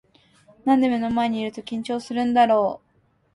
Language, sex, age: Japanese, female, under 19